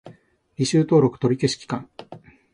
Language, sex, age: Japanese, male, 40-49